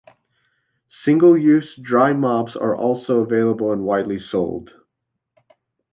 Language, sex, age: English, male, 19-29